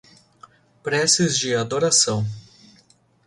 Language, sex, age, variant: Portuguese, male, 19-29, Portuguese (Brasil)